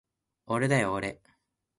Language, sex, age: Japanese, male, 19-29